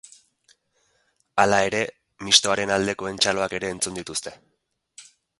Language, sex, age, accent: Basque, male, 30-39, Erdialdekoa edo Nafarra (Gipuzkoa, Nafarroa)